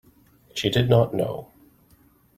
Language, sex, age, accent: English, male, 30-39, United States English